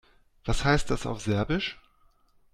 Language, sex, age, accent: German, male, 40-49, Deutschland Deutsch